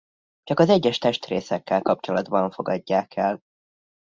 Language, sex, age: Hungarian, male, under 19